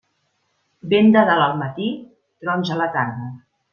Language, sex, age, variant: Catalan, female, 50-59, Central